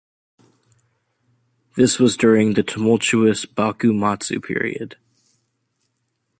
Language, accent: English, United States English